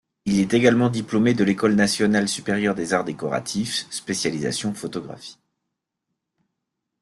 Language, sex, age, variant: French, male, 50-59, Français de métropole